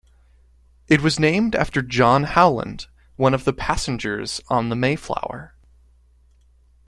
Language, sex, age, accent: English, male, 19-29, United States English